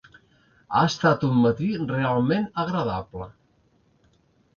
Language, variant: Catalan, Central